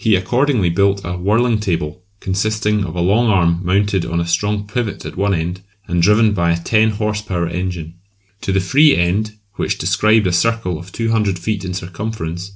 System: none